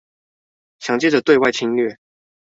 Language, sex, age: Chinese, male, 19-29